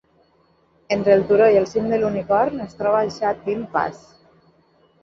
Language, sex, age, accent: Catalan, female, 30-39, valencià